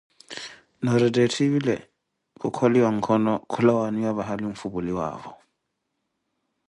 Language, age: Koti, 30-39